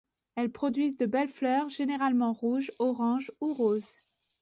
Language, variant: French, Français de métropole